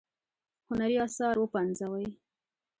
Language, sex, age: Pashto, female, 19-29